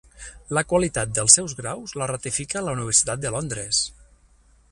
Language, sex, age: Catalan, male, 40-49